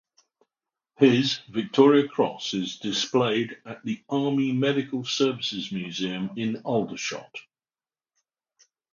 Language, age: English, 60-69